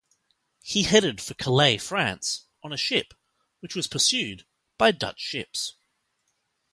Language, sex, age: English, male, 19-29